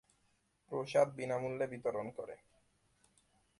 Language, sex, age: Bengali, male, 19-29